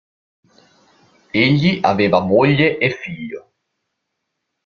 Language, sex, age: Italian, male, 19-29